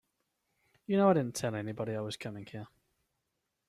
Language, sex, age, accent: English, male, 30-39, England English